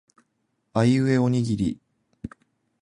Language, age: Japanese, 19-29